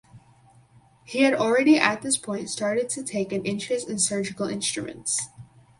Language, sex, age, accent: English, female, under 19, United States English